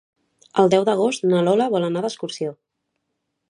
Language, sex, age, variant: Catalan, female, 19-29, Central